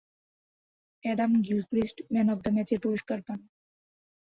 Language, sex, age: Bengali, female, 19-29